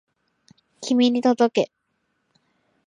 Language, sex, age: Japanese, female, 19-29